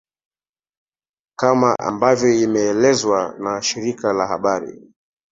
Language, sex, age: Swahili, male, 30-39